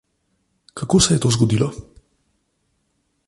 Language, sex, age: Slovenian, male, 30-39